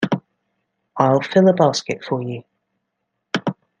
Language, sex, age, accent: English, female, 30-39, England English